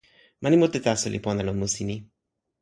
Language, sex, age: Toki Pona, male, 19-29